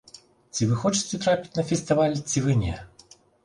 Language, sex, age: Belarusian, male, 30-39